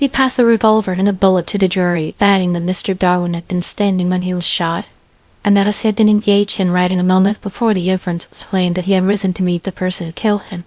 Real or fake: fake